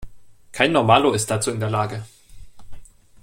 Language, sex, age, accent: German, male, 19-29, Deutschland Deutsch